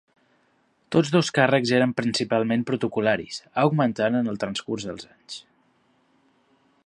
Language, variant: Catalan, Central